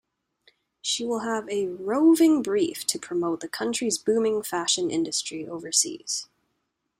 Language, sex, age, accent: English, female, 19-29, Canadian English